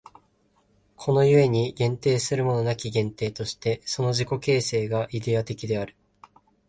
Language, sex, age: Japanese, male, 19-29